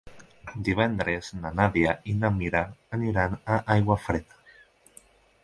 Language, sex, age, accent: Catalan, male, 19-29, valencià